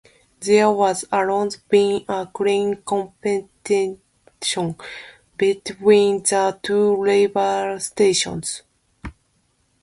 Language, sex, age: English, female, 30-39